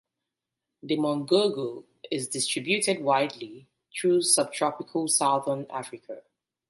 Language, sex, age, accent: English, female, 30-39, England English